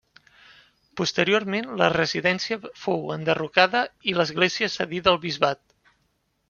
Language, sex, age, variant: Catalan, male, 19-29, Central